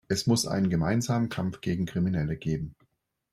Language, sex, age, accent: German, male, 40-49, Deutschland Deutsch